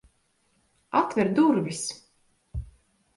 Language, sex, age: Latvian, female, 19-29